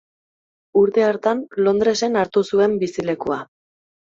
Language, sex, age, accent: Basque, female, 19-29, Mendebalekoa (Araba, Bizkaia, Gipuzkoako mendebaleko herri batzuk)